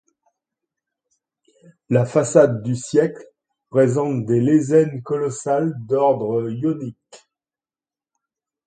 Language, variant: French, Français de métropole